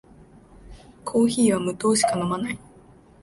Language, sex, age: Japanese, female, 19-29